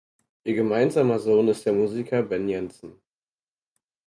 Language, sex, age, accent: German, male, under 19, Deutschland Deutsch